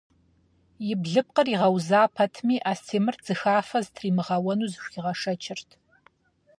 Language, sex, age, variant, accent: Kabardian, female, 30-39, Адыгэбзэ (Къэбэрдей, Кирил, псоми зэдай), Джылэхъстэней (Gilahsteney)